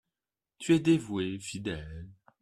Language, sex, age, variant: French, male, 30-39, Français de métropole